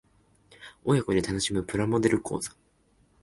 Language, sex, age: Japanese, male, 19-29